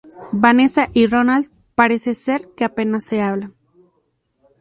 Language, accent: Spanish, México